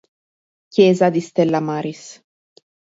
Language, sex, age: Italian, female, 30-39